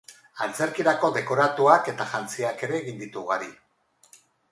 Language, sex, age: Basque, female, 50-59